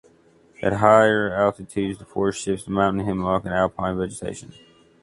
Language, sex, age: English, male, 30-39